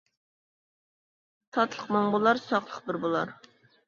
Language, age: Uyghur, 30-39